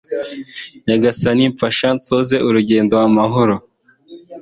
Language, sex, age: Kinyarwanda, male, 19-29